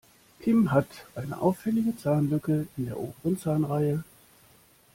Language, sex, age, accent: German, male, 30-39, Deutschland Deutsch